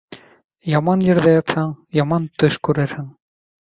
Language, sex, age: Bashkir, male, 19-29